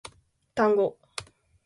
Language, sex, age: Japanese, female, 19-29